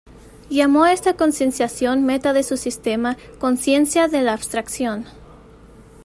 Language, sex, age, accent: Spanish, female, 19-29, México